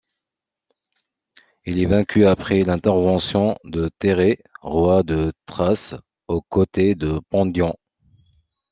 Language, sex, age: French, male, 30-39